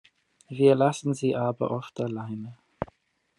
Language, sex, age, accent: German, male, 19-29, Britisches Deutsch